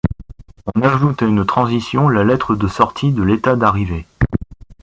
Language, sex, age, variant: French, male, 30-39, Français de métropole